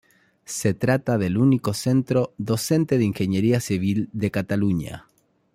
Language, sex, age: Spanish, male, 30-39